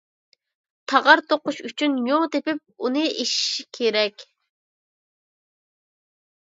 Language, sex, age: Uyghur, female, under 19